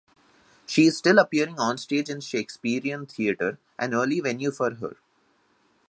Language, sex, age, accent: English, male, 19-29, India and South Asia (India, Pakistan, Sri Lanka)